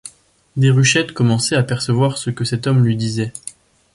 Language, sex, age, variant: French, male, 19-29, Français de métropole